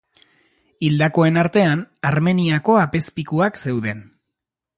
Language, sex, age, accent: Basque, male, 30-39, Erdialdekoa edo Nafarra (Gipuzkoa, Nafarroa)